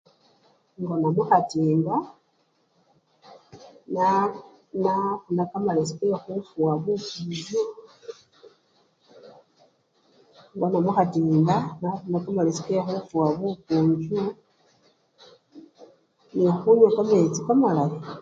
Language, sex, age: Luyia, female, 40-49